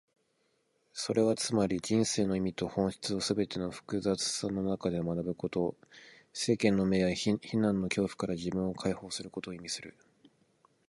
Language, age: Japanese, 19-29